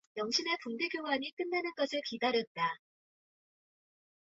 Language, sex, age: Korean, male, 19-29